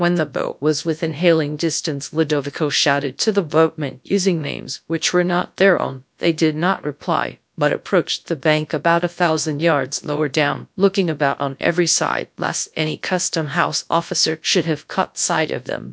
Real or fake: fake